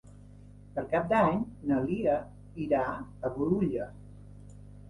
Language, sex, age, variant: Catalan, female, 50-59, Septentrional